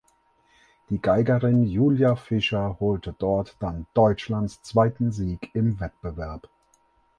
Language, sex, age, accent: German, male, 30-39, Deutschland Deutsch